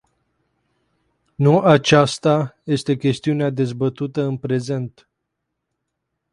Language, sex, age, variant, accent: Romanian, male, 19-29, Romanian-Romania, Muntenesc